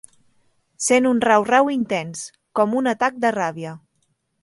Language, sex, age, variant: Catalan, female, 19-29, Central